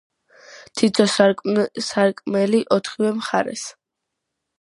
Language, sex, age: Georgian, female, 19-29